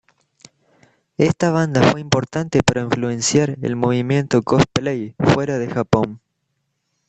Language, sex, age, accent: Spanish, male, under 19, Rioplatense: Argentina, Uruguay, este de Bolivia, Paraguay